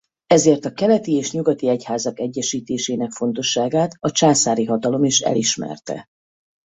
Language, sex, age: Hungarian, female, 50-59